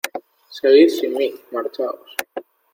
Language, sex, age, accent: Spanish, male, 19-29, España: Norte peninsular (Asturias, Castilla y León, Cantabria, País Vasco, Navarra, Aragón, La Rioja, Guadalajara, Cuenca)